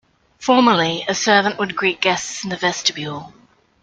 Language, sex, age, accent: English, female, 40-49, Australian English